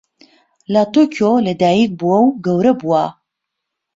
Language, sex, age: Central Kurdish, female, 30-39